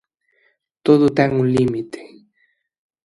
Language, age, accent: Galician, 19-29, Atlántico (seseo e gheada)